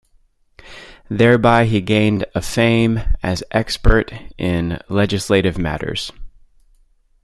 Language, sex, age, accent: English, male, 30-39, United States English